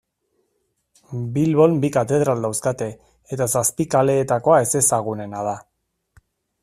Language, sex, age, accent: Basque, male, 40-49, Erdialdekoa edo Nafarra (Gipuzkoa, Nafarroa)